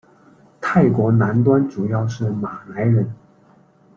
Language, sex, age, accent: Chinese, male, 19-29, 出生地：四川省